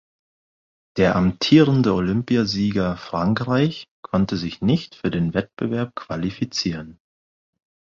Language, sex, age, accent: German, male, 19-29, Deutschland Deutsch; Britisches Deutsch